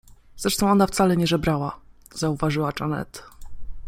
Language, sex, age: Polish, female, 19-29